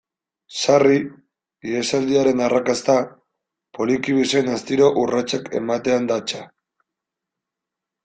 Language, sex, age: Basque, male, 19-29